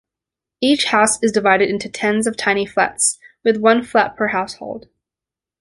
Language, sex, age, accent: English, female, 19-29, Australian English